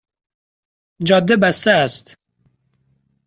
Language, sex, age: Persian, male, 19-29